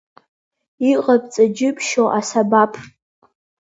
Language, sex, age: Abkhazian, female, under 19